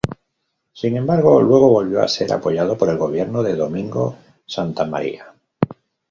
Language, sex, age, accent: Spanish, male, 50-59, España: Norte peninsular (Asturias, Castilla y León, Cantabria, País Vasco, Navarra, Aragón, La Rioja, Guadalajara, Cuenca)